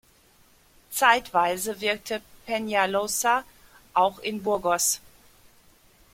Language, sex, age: German, female, 40-49